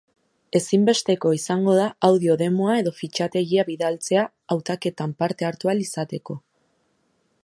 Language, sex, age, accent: Basque, female, 19-29, Erdialdekoa edo Nafarra (Gipuzkoa, Nafarroa)